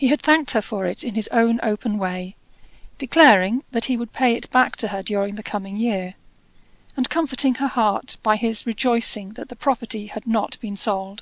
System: none